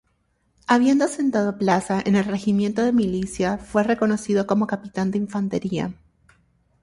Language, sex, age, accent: Spanish, female, 19-29, Caribe: Cuba, Venezuela, Puerto Rico, República Dominicana, Panamá, Colombia caribeña, México caribeño, Costa del golfo de México